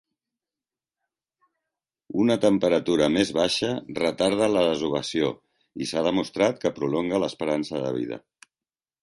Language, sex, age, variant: Catalan, female, 40-49, Central